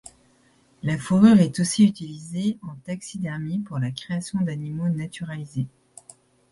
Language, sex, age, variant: French, female, 40-49, Français de métropole